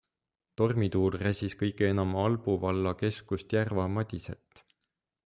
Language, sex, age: Estonian, male, 30-39